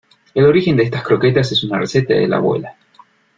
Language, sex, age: Spanish, male, 19-29